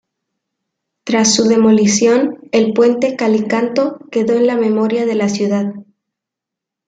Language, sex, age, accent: Spanish, female, 19-29, México